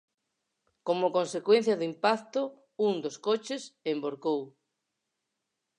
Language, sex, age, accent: Galician, female, 40-49, Normativo (estándar)